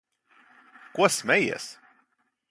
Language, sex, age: Latvian, male, 19-29